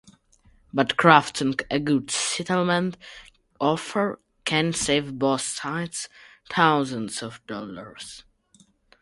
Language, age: English, under 19